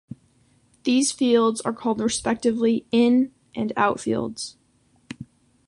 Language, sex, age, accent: English, female, under 19, United States English